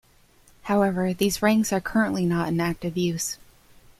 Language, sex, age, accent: English, female, 19-29, United States English